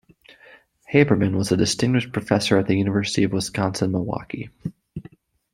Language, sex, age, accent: English, male, 19-29, United States English